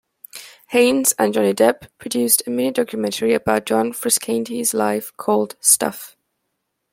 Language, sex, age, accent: English, female, under 19, England English